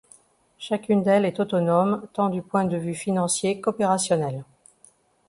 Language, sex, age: French, female, 50-59